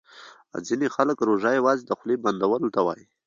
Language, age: Pashto, 19-29